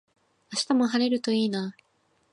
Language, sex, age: Japanese, female, 19-29